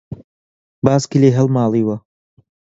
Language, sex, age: Central Kurdish, male, 19-29